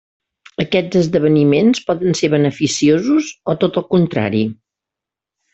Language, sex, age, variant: Catalan, female, 60-69, Central